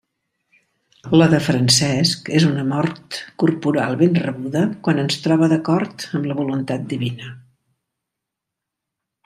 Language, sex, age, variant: Catalan, female, 70-79, Central